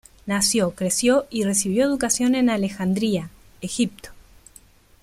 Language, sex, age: Spanish, female, 19-29